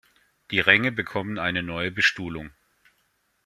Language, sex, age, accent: German, male, 40-49, Deutschland Deutsch